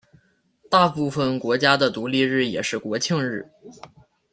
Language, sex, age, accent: Chinese, male, 19-29, 出生地：黑龙江省